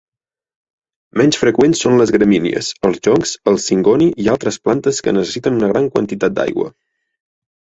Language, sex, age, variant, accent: Catalan, male, 19-29, Central, gironí; Garrotxi